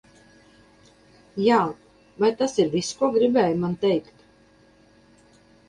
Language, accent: Latvian, Kurzeme